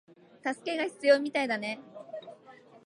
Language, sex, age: Japanese, female, 19-29